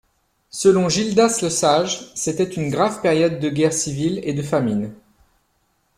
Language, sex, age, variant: French, male, 40-49, Français de métropole